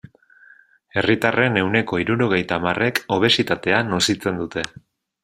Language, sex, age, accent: Basque, male, 30-39, Mendebalekoa (Araba, Bizkaia, Gipuzkoako mendebaleko herri batzuk)